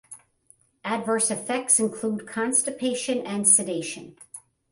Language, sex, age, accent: English, female, 50-59, United States English